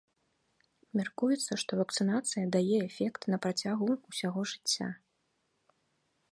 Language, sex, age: Belarusian, female, 30-39